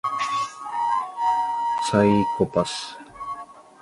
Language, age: Chinese, 19-29